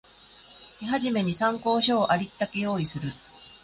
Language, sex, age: Japanese, female, 40-49